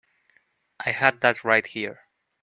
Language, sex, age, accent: English, male, 19-29, United States English